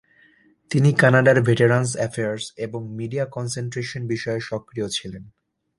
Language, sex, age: Bengali, male, 19-29